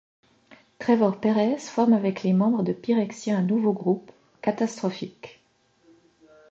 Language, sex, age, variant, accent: French, female, 40-49, Français d'Europe, Français de Suisse